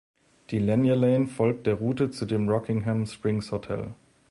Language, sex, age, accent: German, male, 19-29, Deutschland Deutsch